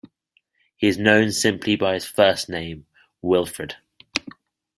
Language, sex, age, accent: English, male, 30-39, England English